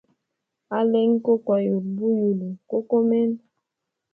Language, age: Hemba, 30-39